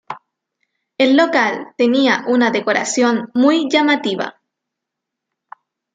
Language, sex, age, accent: Spanish, female, under 19, Chileno: Chile, Cuyo